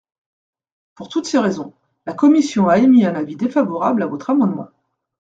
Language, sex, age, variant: French, female, 40-49, Français de métropole